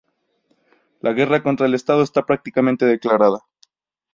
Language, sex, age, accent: Spanish, male, 19-29, México